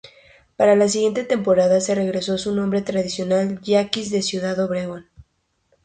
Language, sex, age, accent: Spanish, female, 19-29, México